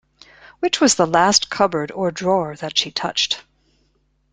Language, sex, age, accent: English, female, 50-59, United States English